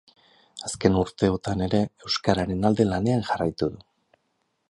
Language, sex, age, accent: Basque, male, 50-59, Erdialdekoa edo Nafarra (Gipuzkoa, Nafarroa)